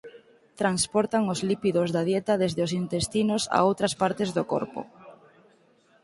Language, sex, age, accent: Galician, female, 19-29, Normativo (estándar)